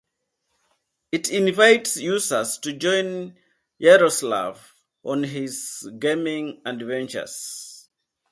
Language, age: English, 50-59